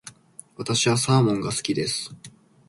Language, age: Japanese, 19-29